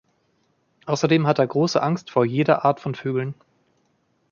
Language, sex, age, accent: German, male, 30-39, Deutschland Deutsch